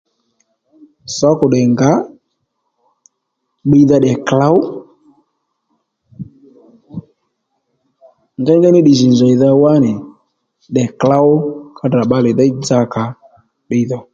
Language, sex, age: Lendu, male, 30-39